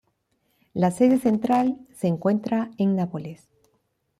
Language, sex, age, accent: Spanish, female, 60-69, Andino-Pacífico: Colombia, Perú, Ecuador, oeste de Bolivia y Venezuela andina